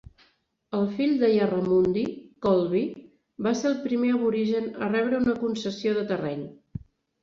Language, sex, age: Catalan, female, 40-49